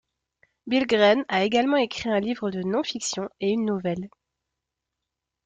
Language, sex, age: French, female, 19-29